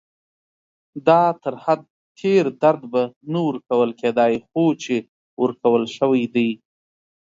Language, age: Pashto, 30-39